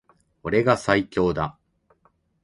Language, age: Japanese, 40-49